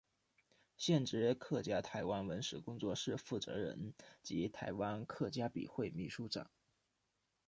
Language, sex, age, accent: Chinese, male, 19-29, 出生地：福建省